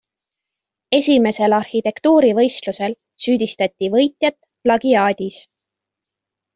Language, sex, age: Estonian, female, 19-29